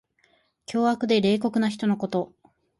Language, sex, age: Japanese, female, 30-39